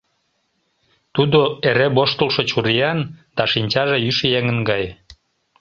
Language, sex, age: Mari, male, 50-59